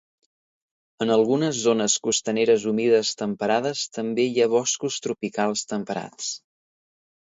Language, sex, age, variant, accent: Catalan, male, 19-29, Central, central